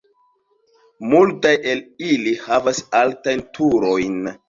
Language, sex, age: Esperanto, male, 19-29